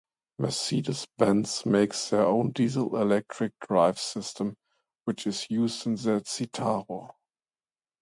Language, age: English, 30-39